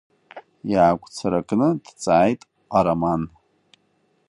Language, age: Abkhazian, 30-39